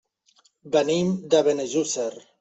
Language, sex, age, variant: Catalan, male, 30-39, Central